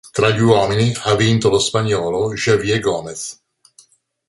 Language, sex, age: Italian, male, 60-69